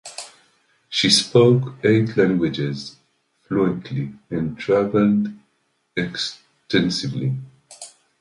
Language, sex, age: English, male, 30-39